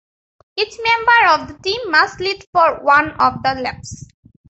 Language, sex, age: English, female, under 19